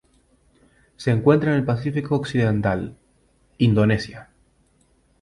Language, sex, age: Spanish, male, 19-29